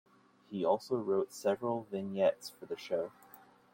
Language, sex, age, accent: English, male, 30-39, United States English